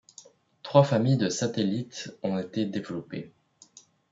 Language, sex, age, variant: French, male, under 19, Français de métropole